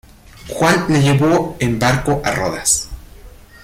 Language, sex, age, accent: Spanish, male, 19-29, México